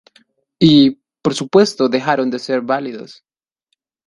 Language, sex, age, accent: Spanish, male, 19-29, Andino-Pacífico: Colombia, Perú, Ecuador, oeste de Bolivia y Venezuela andina